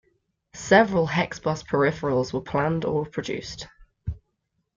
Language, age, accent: English, 19-29, England English